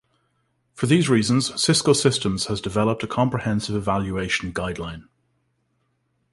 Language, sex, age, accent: English, male, 40-49, Irish English